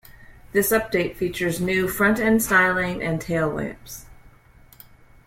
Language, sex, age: English, female, 40-49